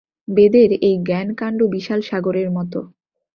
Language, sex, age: Bengali, female, 19-29